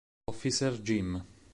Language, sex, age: Italian, male, 19-29